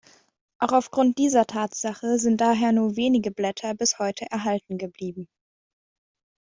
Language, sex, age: German, female, under 19